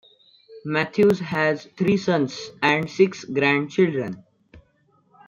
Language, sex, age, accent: English, male, under 19, India and South Asia (India, Pakistan, Sri Lanka)